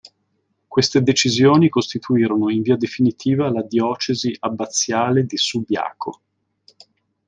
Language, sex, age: Italian, male, 40-49